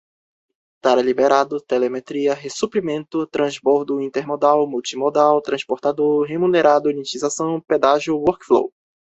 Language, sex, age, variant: Portuguese, male, 19-29, Portuguese (Brasil)